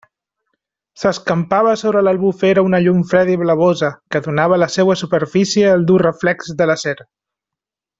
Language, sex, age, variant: Catalan, male, 30-39, Central